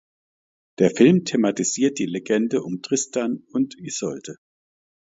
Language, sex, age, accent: German, male, 50-59, Deutschland Deutsch